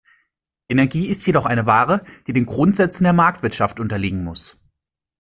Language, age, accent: German, 19-29, Deutschland Deutsch